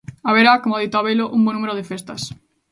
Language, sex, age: Galician, female, 19-29